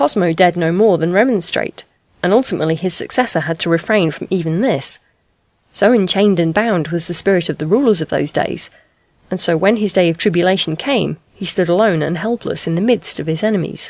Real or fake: real